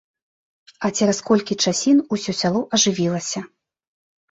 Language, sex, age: Belarusian, female, 19-29